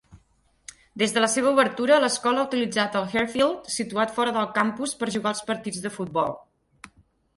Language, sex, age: Catalan, female, 50-59